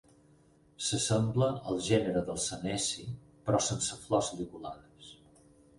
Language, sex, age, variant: Catalan, male, 60-69, Balear